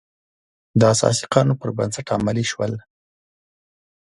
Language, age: Pashto, 30-39